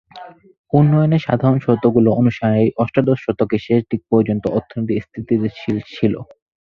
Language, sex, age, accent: Bengali, male, 19-29, প্রমিত বাংলা